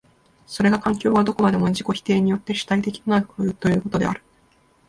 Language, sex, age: Japanese, female, 19-29